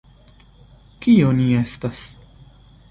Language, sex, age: Esperanto, male, 19-29